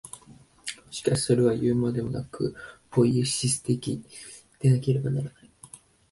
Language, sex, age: Japanese, male, 19-29